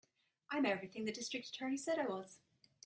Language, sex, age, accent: English, female, 30-39, Irish English